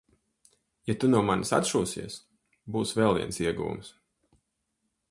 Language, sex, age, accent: Latvian, male, 30-39, Riga